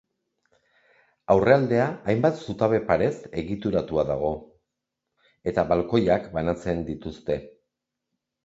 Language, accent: Basque, Erdialdekoa edo Nafarra (Gipuzkoa, Nafarroa)